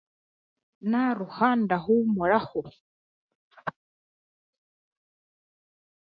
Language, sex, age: Chiga, female, 19-29